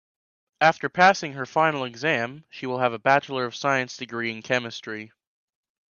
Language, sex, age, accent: English, male, 19-29, United States English